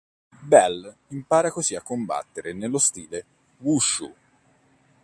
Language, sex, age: Italian, male, 30-39